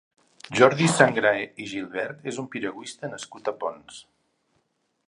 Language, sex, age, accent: Catalan, male, 60-69, Neutre